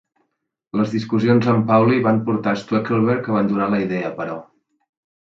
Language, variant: Catalan, Central